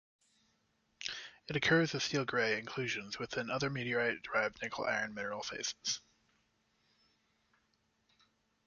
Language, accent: English, United States English